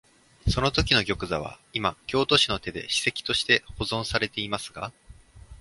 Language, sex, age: Japanese, male, 19-29